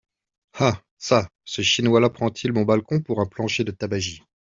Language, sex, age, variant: French, male, 40-49, Français de métropole